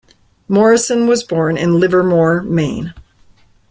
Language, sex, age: English, female, 50-59